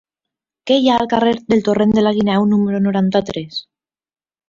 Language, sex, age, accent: Catalan, female, 30-39, valencià